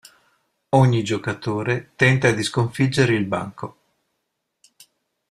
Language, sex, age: Italian, male, 60-69